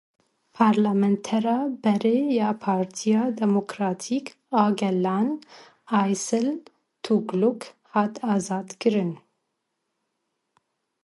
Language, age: Kurdish, 30-39